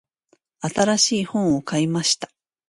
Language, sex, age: Japanese, female, 40-49